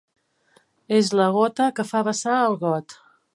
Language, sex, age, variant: Catalan, female, 50-59, Septentrional